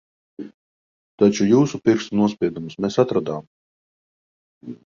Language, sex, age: Latvian, male, 40-49